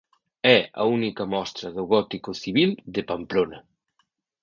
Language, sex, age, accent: Galician, male, 40-49, Central (sen gheada)